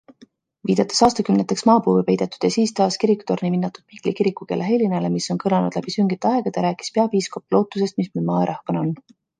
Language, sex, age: Estonian, female, 30-39